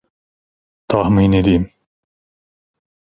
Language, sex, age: Turkish, male, 30-39